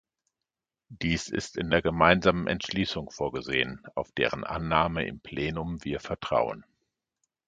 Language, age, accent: German, 50-59, Deutschland Deutsch